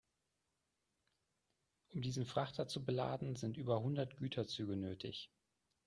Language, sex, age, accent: German, male, 40-49, Deutschland Deutsch